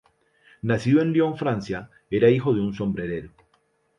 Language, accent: Spanish, Andino-Pacífico: Colombia, Perú, Ecuador, oeste de Bolivia y Venezuela andina